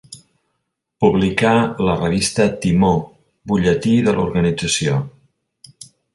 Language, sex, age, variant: Catalan, male, 50-59, Central